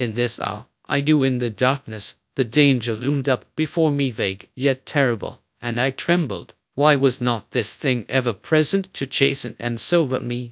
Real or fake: fake